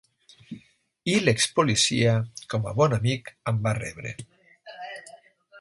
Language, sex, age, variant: Catalan, male, 50-59, Nord-Occidental